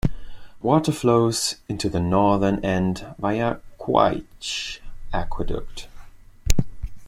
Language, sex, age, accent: English, male, 19-29, United States English